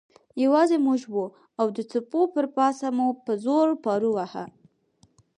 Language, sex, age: Pashto, female, under 19